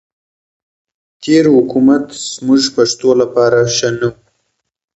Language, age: Pashto, 19-29